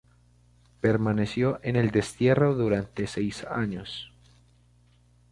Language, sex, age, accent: Spanish, male, 19-29, Andino-Pacífico: Colombia, Perú, Ecuador, oeste de Bolivia y Venezuela andina